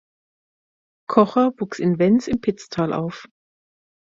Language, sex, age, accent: German, female, 50-59, Deutschland Deutsch